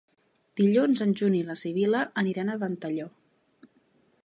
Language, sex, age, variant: Catalan, female, 19-29, Central